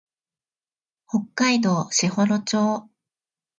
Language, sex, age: Japanese, female, 40-49